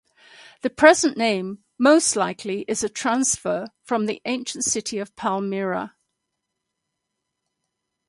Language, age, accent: English, 70-79, England English